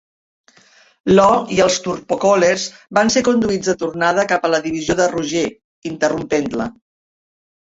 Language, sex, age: Catalan, female, 60-69